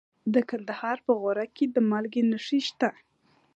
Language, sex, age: Pashto, female, 19-29